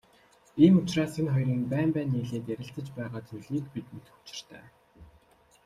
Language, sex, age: Mongolian, male, 19-29